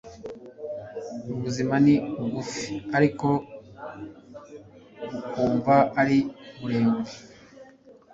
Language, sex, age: Kinyarwanda, male, 30-39